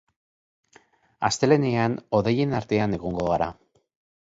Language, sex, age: Basque, male, 40-49